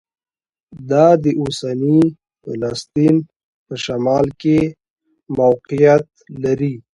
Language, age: Pashto, 19-29